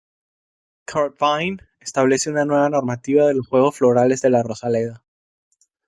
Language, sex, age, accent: Spanish, male, 30-39, Caribe: Cuba, Venezuela, Puerto Rico, República Dominicana, Panamá, Colombia caribeña, México caribeño, Costa del golfo de México